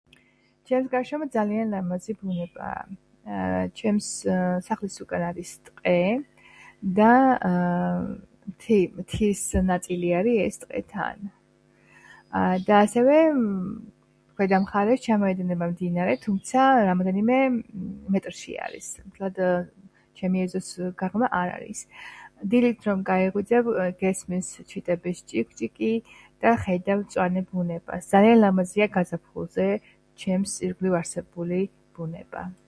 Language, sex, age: Georgian, female, 40-49